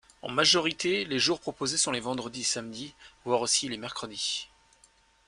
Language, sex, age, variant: French, male, 30-39, Français de métropole